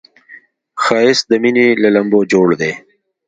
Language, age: Pashto, 30-39